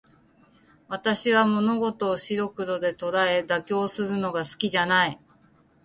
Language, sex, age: Japanese, female, 40-49